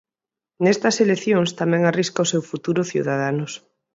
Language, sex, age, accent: Galician, female, 40-49, Central (gheada)